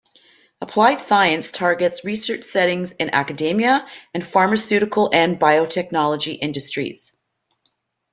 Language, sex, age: English, female, 50-59